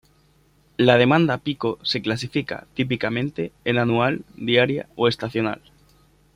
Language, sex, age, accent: Spanish, male, 19-29, España: Centro-Sur peninsular (Madrid, Toledo, Castilla-La Mancha)